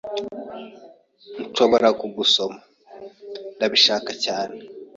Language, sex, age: Kinyarwanda, male, 19-29